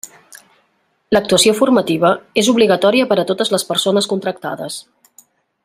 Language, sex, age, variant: Catalan, female, 40-49, Central